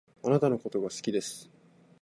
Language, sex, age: Japanese, male, 19-29